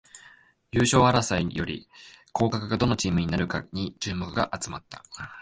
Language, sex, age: Japanese, male, 19-29